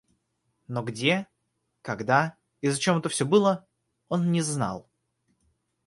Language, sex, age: Russian, male, under 19